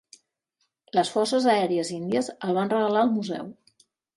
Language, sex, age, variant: Catalan, female, 40-49, Central